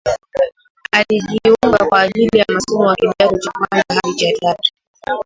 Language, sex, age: Swahili, female, 19-29